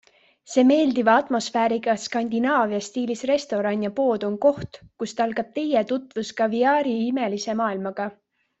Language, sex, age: Estonian, female, 19-29